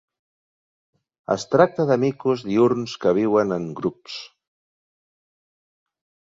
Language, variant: Catalan, Central